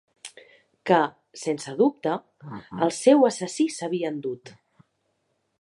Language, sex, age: Catalan, female, 30-39